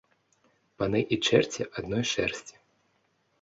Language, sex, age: Belarusian, male, 19-29